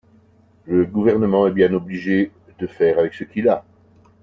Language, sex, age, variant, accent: French, male, 50-59, Français d'Europe, Français de Belgique